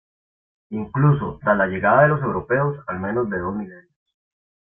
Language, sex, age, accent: Spanish, male, 19-29, América central